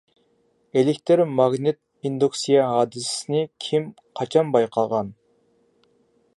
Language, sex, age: Uyghur, male, 30-39